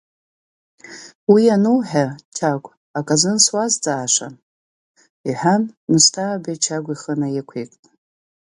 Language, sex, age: Abkhazian, female, 30-39